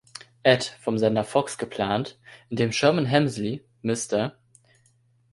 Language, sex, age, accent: German, male, 19-29, Deutschland Deutsch